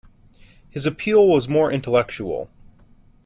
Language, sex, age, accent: English, male, 19-29, United States English